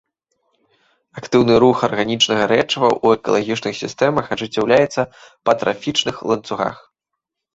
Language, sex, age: Belarusian, male, 19-29